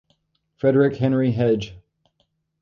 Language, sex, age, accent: English, male, 30-39, United States English